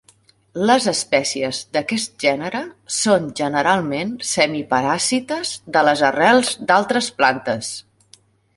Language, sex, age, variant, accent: Catalan, female, 40-49, Central, central